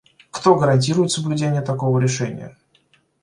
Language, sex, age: Russian, male, 19-29